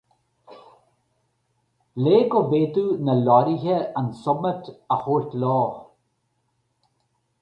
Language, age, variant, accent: Irish, 50-59, Gaeilge Uladh, Cainteoir dúchais, Gaeltacht